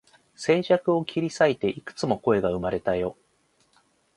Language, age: Japanese, 40-49